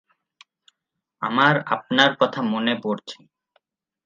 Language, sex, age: Bengali, male, 19-29